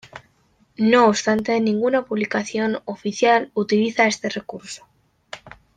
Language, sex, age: Spanish, female, 19-29